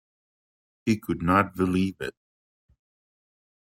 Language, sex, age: English, male, 60-69